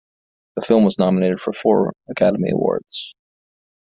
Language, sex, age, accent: English, male, 19-29, United States English